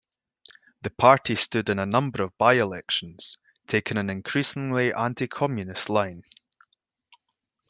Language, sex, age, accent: English, male, 19-29, Scottish English